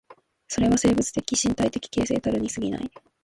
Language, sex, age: Japanese, female, 19-29